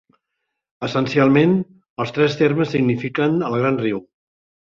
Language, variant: Catalan, Central